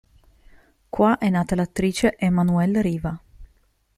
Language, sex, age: Italian, female, 30-39